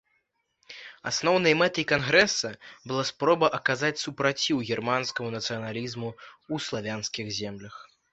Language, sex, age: Belarusian, male, under 19